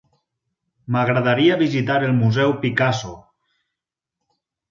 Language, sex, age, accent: Catalan, male, 30-39, valencià